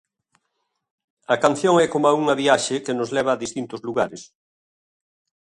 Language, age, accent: Galician, 60-69, Oriental (común en zona oriental)